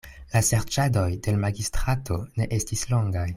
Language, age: Esperanto, 19-29